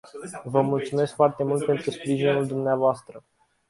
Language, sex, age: Romanian, male, 19-29